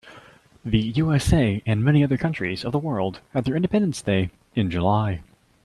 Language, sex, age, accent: English, male, 19-29, Canadian English